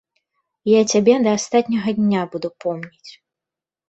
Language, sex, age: Belarusian, female, 19-29